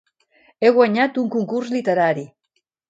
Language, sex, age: Catalan, female, 60-69